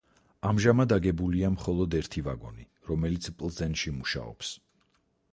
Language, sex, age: Georgian, male, 40-49